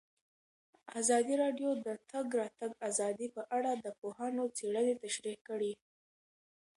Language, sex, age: Pashto, female, under 19